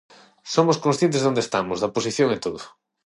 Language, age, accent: Galician, 30-39, Central (gheada); Normativo (estándar); Neofalante